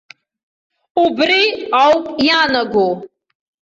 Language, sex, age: Abkhazian, female, under 19